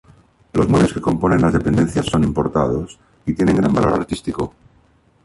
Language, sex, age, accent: Spanish, male, 60-69, España: Centro-Sur peninsular (Madrid, Toledo, Castilla-La Mancha)